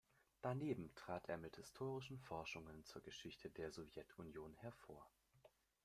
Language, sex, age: German, male, under 19